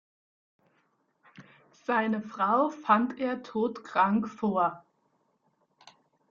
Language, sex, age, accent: German, female, 19-29, Deutschland Deutsch